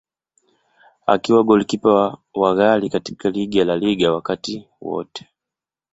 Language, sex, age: Swahili, male, 19-29